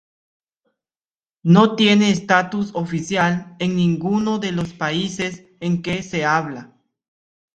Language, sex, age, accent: Spanish, male, 19-29, América central